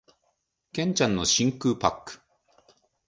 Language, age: Japanese, 50-59